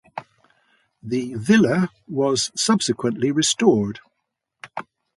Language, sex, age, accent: English, male, 70-79, England English